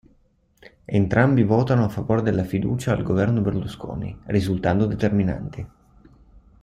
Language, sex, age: Italian, male, 30-39